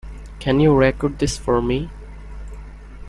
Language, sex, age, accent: English, male, 19-29, India and South Asia (India, Pakistan, Sri Lanka)